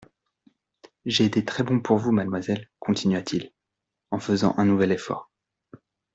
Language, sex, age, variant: French, male, 30-39, Français de métropole